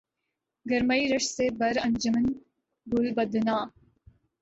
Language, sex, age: Urdu, female, 19-29